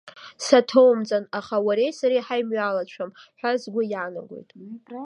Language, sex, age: Abkhazian, female, 19-29